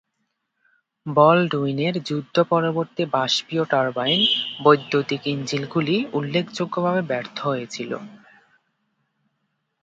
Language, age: Bengali, 19-29